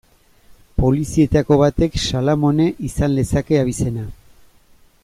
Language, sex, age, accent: Basque, male, 50-59, Erdialdekoa edo Nafarra (Gipuzkoa, Nafarroa)